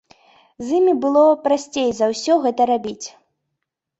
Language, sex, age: Belarusian, female, 19-29